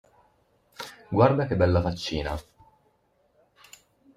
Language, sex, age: Italian, male, 30-39